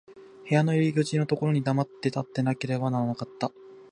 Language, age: Japanese, 19-29